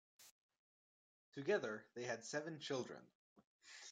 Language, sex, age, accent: English, male, 19-29, United States English